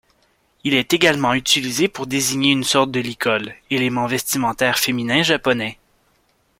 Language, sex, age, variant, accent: French, male, 19-29, Français d'Amérique du Nord, Français du Canada